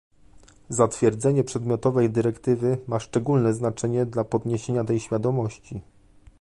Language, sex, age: Polish, male, 30-39